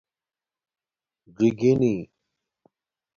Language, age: Domaaki, 30-39